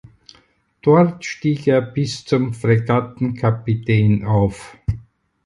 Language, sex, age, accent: German, male, 70-79, Österreichisches Deutsch